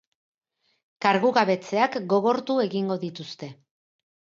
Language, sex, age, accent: Basque, female, 50-59, Erdialdekoa edo Nafarra (Gipuzkoa, Nafarroa)